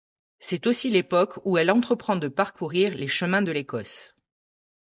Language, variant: French, Français de métropole